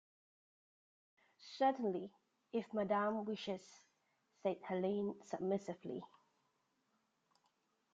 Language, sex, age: English, female, 30-39